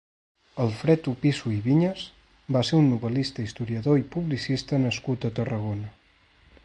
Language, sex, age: Catalan, male, 19-29